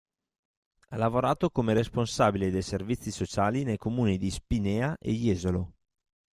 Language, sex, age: Italian, male, 30-39